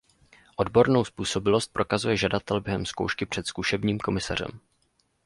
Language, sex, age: Czech, male, 19-29